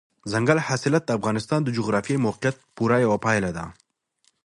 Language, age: Pashto, 19-29